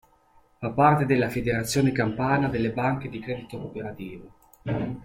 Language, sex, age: Italian, male, 30-39